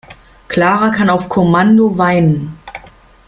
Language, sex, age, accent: German, female, 50-59, Deutschland Deutsch